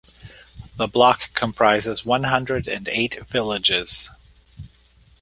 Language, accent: English, Canadian English